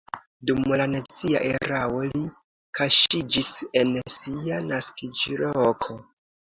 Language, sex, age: Esperanto, male, 19-29